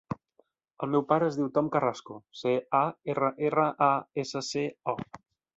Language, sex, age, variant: Catalan, male, 19-29, Central